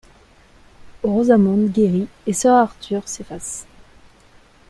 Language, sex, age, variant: French, female, 19-29, Français de métropole